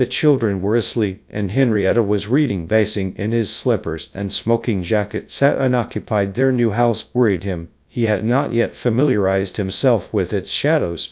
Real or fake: fake